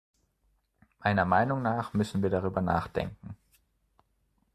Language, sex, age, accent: German, male, 30-39, Deutschland Deutsch